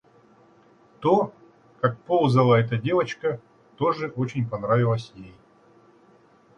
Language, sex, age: Russian, male, 40-49